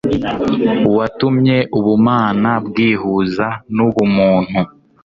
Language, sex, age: Kinyarwanda, male, 19-29